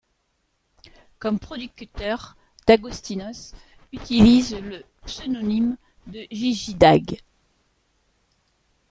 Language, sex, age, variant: French, female, 40-49, Français de métropole